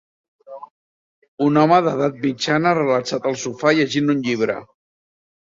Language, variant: Catalan, Central